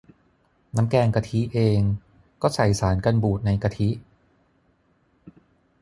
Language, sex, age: Thai, male, 40-49